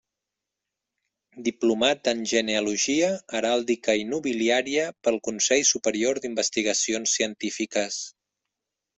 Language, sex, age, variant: Catalan, male, 30-39, Central